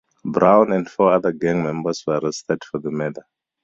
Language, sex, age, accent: English, male, 30-39, Southern African (South Africa, Zimbabwe, Namibia)